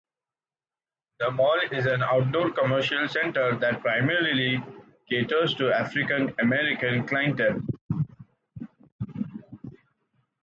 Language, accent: English, India and South Asia (India, Pakistan, Sri Lanka)